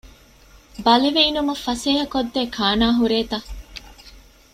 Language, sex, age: Divehi, female, 19-29